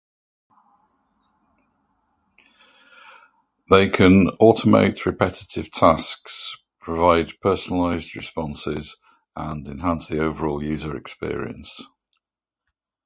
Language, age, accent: English, 60-69, England English